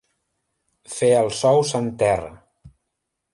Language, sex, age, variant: Catalan, male, 30-39, Central